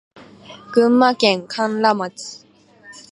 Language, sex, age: Japanese, female, 19-29